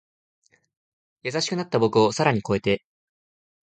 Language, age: Japanese, 19-29